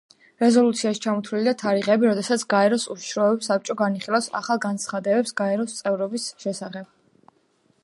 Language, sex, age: Georgian, female, under 19